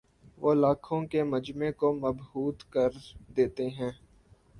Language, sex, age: Urdu, male, 19-29